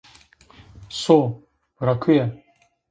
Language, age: Zaza, 19-29